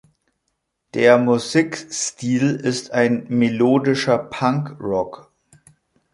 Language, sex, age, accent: German, male, 30-39, Deutschland Deutsch